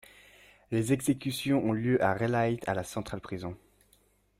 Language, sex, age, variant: French, male, under 19, Français de métropole